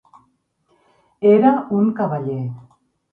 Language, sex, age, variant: Catalan, female, 50-59, Central